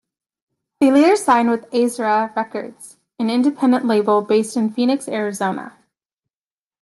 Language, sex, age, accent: English, female, 19-29, Canadian English